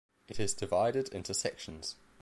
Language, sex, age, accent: English, male, under 19, England English